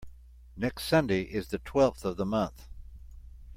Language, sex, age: English, male, 70-79